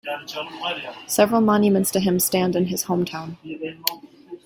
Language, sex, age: English, female, 19-29